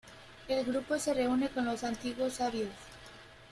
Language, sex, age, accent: Spanish, female, under 19, México